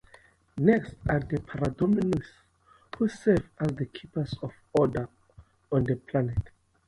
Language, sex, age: English, male, 19-29